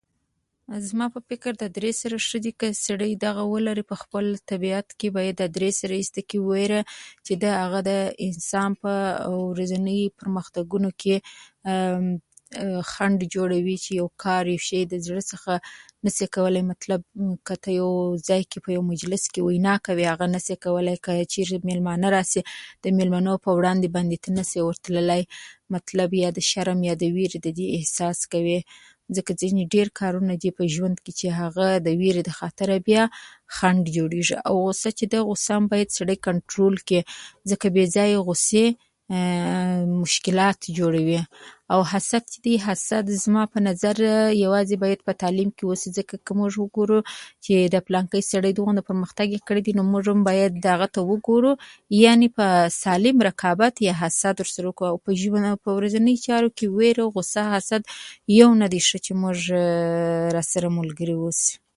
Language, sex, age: Pashto, female, 19-29